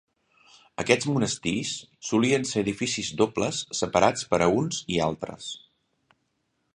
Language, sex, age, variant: Catalan, male, 50-59, Central